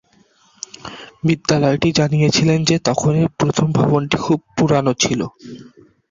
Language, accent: Bengali, Standard Bengali